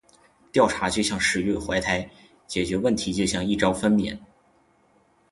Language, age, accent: Chinese, 19-29, 出生地：吉林省